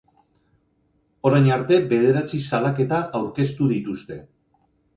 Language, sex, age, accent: Basque, male, 50-59, Mendebalekoa (Araba, Bizkaia, Gipuzkoako mendebaleko herri batzuk)